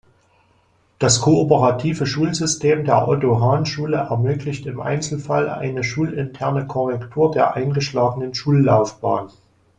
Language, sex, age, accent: German, male, 40-49, Deutschland Deutsch